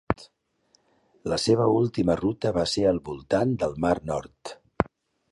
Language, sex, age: Catalan, male, 50-59